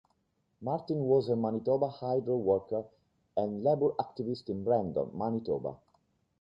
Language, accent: English, United States English